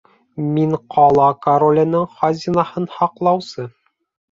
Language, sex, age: Bashkir, male, 30-39